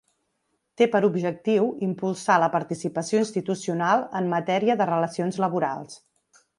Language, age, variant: Catalan, 40-49, Central